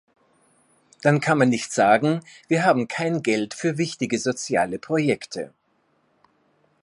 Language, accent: German, Österreichisches Deutsch